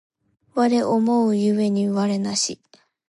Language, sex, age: Japanese, female, under 19